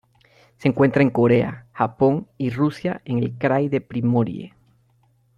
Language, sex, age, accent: Spanish, male, 30-39, América central